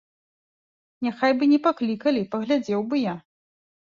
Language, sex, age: Belarusian, female, 30-39